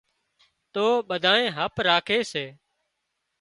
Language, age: Wadiyara Koli, 40-49